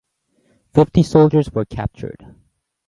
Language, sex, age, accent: English, male, 30-39, United States English